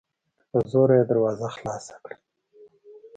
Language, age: Pashto, under 19